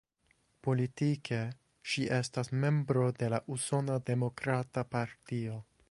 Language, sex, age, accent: Esperanto, male, 19-29, Internacia